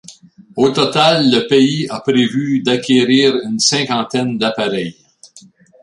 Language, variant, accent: French, Français d'Amérique du Nord, Français du Canada